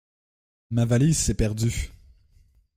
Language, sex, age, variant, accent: French, male, 19-29, Français d'Amérique du Nord, Français du Canada